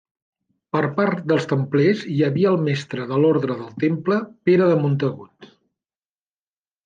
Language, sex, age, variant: Catalan, male, 50-59, Central